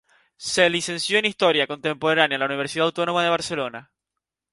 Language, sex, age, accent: Spanish, male, 19-29, España: Islas Canarias